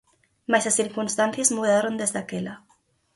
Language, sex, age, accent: Galician, female, 19-29, Normativo (estándar)